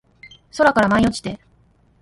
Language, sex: Japanese, female